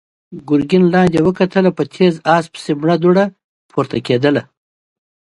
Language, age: Pashto, 40-49